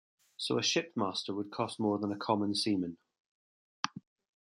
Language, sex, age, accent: English, male, 40-49, Scottish English